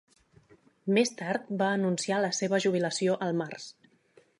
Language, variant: Catalan, Nord-Occidental